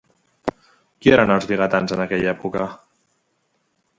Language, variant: Catalan, Central